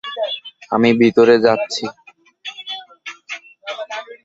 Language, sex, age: Bengali, male, under 19